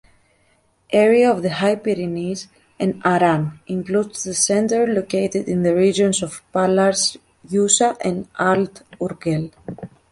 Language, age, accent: English, 30-39, United States English